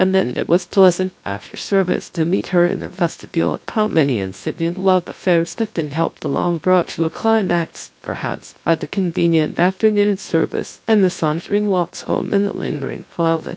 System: TTS, GlowTTS